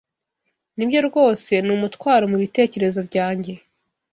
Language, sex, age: Kinyarwanda, female, 19-29